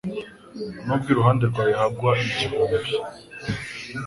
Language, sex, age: Kinyarwanda, male, 19-29